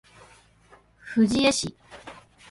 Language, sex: Japanese, female